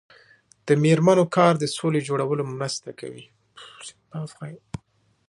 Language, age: Pashto, 19-29